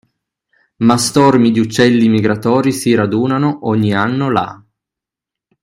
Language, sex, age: Italian, male, 19-29